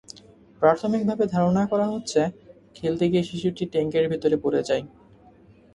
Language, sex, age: Bengali, male, 19-29